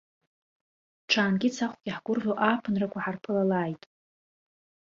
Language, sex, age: Abkhazian, female, under 19